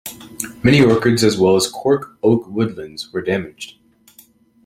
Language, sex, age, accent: English, male, under 19, United States English